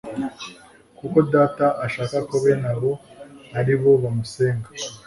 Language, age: Kinyarwanda, 19-29